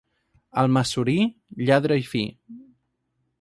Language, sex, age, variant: Catalan, male, 19-29, Central